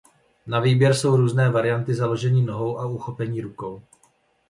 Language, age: Czech, 30-39